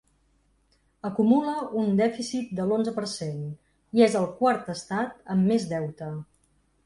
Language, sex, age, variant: Catalan, female, 40-49, Central